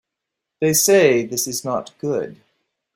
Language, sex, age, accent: English, male, 40-49, United States English